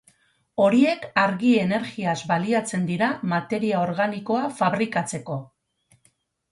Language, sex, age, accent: Basque, female, 40-49, Mendebalekoa (Araba, Bizkaia, Gipuzkoako mendebaleko herri batzuk)